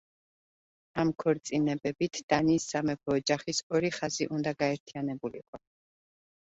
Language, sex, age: Georgian, female, 30-39